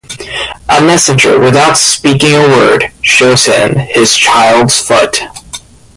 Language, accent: English, United States English